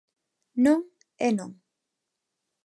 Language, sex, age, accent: Galician, female, 19-29, Neofalante